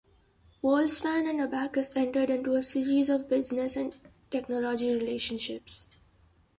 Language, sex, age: English, female, 19-29